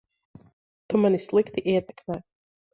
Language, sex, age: Latvian, female, 19-29